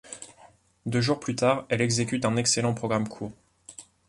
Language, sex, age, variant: French, male, 19-29, Français de métropole